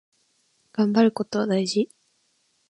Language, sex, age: Japanese, female, 19-29